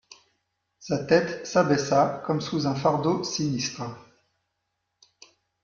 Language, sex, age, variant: French, male, 40-49, Français de métropole